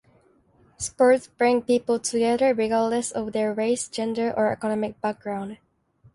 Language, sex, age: English, female, 19-29